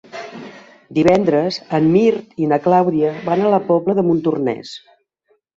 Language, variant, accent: Catalan, Central, central